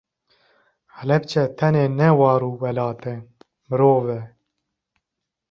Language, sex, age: Kurdish, male, 19-29